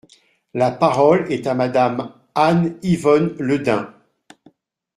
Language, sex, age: French, male, 60-69